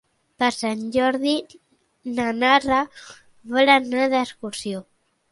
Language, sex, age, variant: Catalan, male, under 19, Central